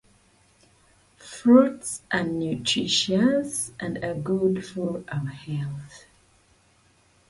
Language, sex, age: English, female, 30-39